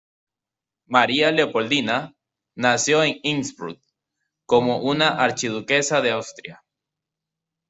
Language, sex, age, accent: Spanish, male, 19-29, Andino-Pacífico: Colombia, Perú, Ecuador, oeste de Bolivia y Venezuela andina